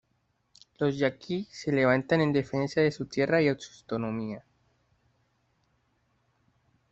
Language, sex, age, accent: Spanish, male, 19-29, Caribe: Cuba, Venezuela, Puerto Rico, República Dominicana, Panamá, Colombia caribeña, México caribeño, Costa del golfo de México